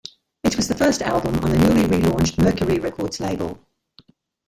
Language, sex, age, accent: English, female, 70-79, Australian English